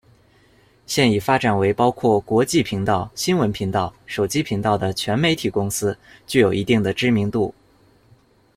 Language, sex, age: Chinese, male, 19-29